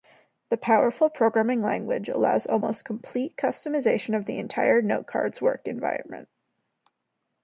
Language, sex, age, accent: English, female, 19-29, United States English